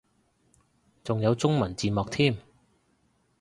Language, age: Cantonese, 30-39